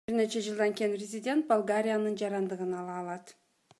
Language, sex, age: Kyrgyz, female, 30-39